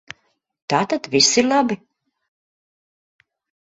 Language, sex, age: Latvian, female, 50-59